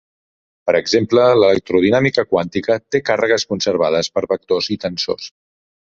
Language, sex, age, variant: Catalan, male, 30-39, Central